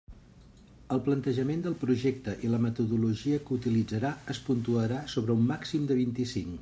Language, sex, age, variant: Catalan, male, 50-59, Central